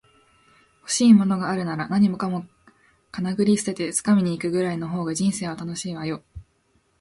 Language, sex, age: Japanese, female, 19-29